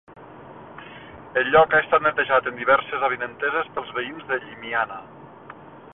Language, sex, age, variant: Catalan, male, 30-39, Septentrional